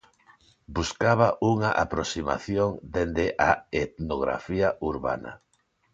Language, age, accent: Galician, 40-49, Neofalante